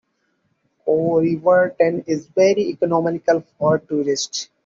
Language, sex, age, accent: English, male, 30-39, India and South Asia (India, Pakistan, Sri Lanka)